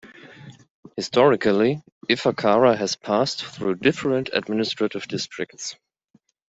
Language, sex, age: English, male, 30-39